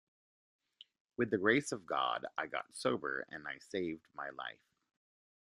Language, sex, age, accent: English, male, 30-39, United States English